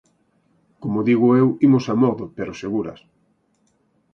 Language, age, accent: Galician, 50-59, Central (gheada)